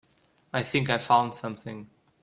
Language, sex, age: English, male, 30-39